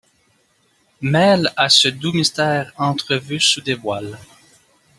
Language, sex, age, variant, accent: French, male, 30-39, Français d'Amérique du Nord, Français du Canada